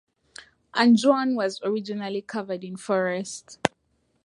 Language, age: English, 19-29